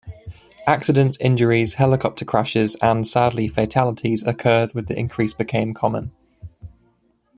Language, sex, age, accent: English, male, 19-29, England English